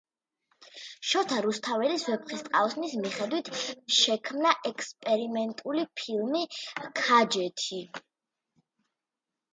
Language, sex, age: Georgian, female, 50-59